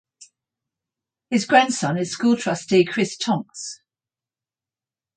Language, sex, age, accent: English, female, 60-69, Australian English